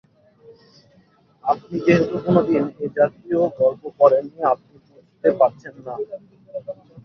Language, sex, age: Bengali, male, 19-29